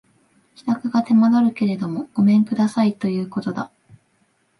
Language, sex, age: Japanese, female, 19-29